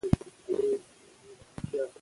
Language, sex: Pashto, female